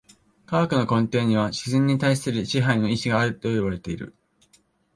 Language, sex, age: Japanese, male, 19-29